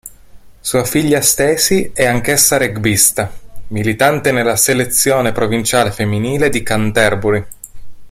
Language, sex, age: Italian, male, 30-39